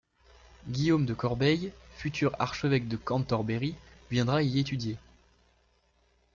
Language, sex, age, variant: French, male, under 19, Français de métropole